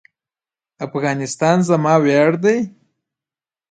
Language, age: Pashto, 19-29